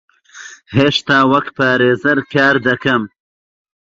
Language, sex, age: Central Kurdish, male, 30-39